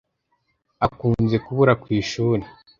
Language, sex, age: Kinyarwanda, male, under 19